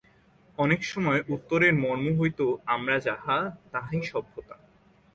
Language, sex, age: Bengali, male, 19-29